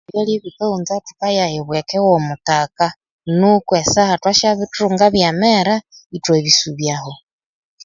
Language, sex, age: Konzo, female, 40-49